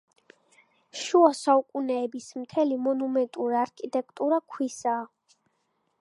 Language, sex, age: Georgian, female, 19-29